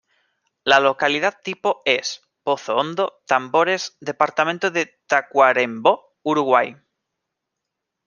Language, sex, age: Spanish, male, 19-29